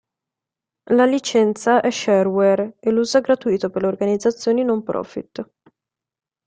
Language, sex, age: Italian, female, 19-29